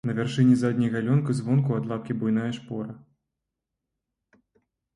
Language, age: Belarusian, 19-29